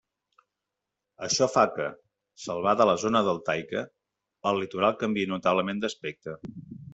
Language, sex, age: Catalan, male, 40-49